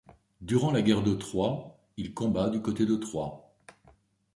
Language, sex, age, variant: French, male, 60-69, Français de métropole